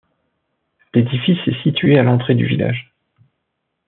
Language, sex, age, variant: French, male, 40-49, Français de métropole